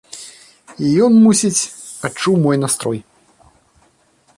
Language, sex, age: Belarusian, male, 40-49